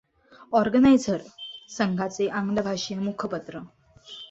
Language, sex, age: Marathi, female, 19-29